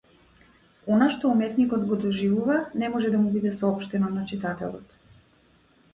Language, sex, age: Macedonian, female, 40-49